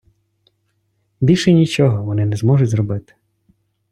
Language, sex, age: Ukrainian, male, 30-39